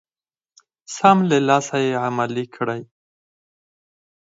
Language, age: Pashto, 30-39